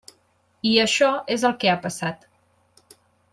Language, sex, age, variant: Catalan, female, 19-29, Central